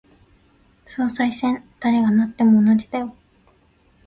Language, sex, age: Japanese, female, 19-29